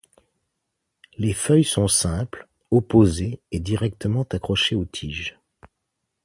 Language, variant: French, Français de métropole